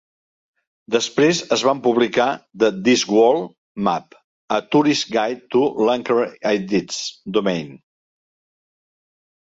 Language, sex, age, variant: Catalan, male, 60-69, Central